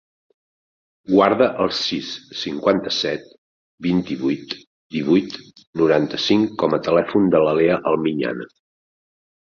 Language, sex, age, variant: Catalan, male, 50-59, Central